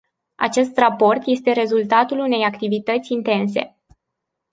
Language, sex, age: Romanian, female, 19-29